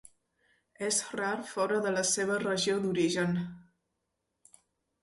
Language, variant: Catalan, Central